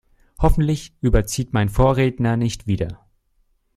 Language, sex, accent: German, male, Deutschland Deutsch